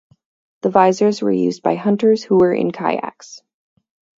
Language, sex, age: English, female, 19-29